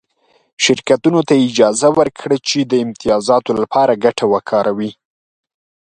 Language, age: Pashto, 19-29